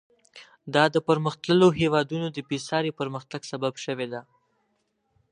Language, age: Pashto, under 19